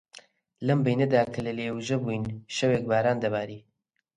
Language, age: Central Kurdish, 19-29